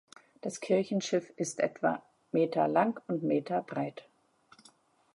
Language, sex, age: German, female, 30-39